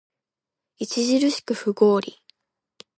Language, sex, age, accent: Japanese, female, 19-29, 標準語